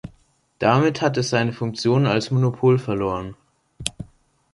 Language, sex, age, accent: German, male, under 19, Deutschland Deutsch